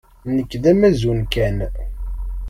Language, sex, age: Kabyle, male, 19-29